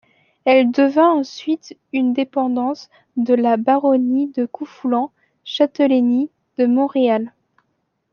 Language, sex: French, female